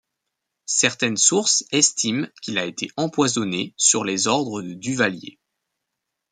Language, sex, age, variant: French, male, 19-29, Français de métropole